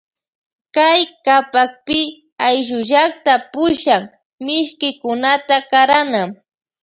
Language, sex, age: Loja Highland Quichua, female, 19-29